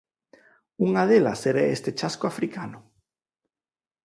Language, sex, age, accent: Galician, male, 40-49, Normativo (estándar)